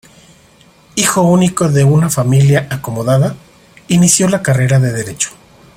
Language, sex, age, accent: Spanish, male, 30-39, México